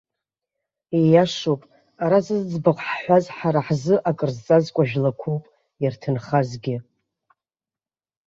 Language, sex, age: Abkhazian, female, 30-39